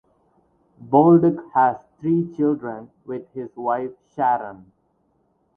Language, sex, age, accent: English, male, 19-29, India and South Asia (India, Pakistan, Sri Lanka)